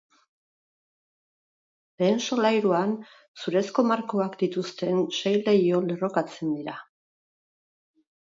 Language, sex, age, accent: Basque, female, 50-59, Mendebalekoa (Araba, Bizkaia, Gipuzkoako mendebaleko herri batzuk)